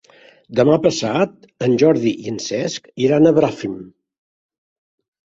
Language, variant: Catalan, Central